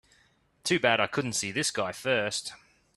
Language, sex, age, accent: English, male, 30-39, Australian English